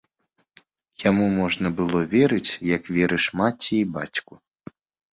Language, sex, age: Belarusian, male, 19-29